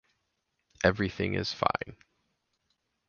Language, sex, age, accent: English, male, 19-29, United States English